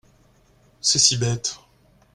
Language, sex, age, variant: French, male, 40-49, Français de métropole